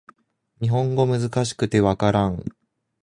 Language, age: Japanese, 19-29